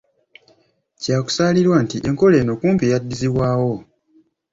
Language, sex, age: Ganda, male, 19-29